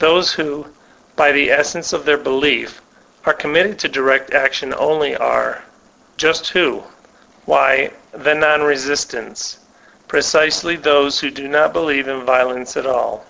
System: none